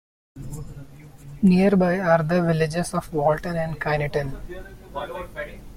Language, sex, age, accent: English, male, 19-29, India and South Asia (India, Pakistan, Sri Lanka)